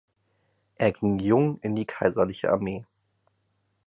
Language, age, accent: German, 19-29, Deutschland Deutsch